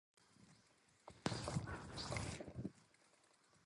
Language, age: English, 19-29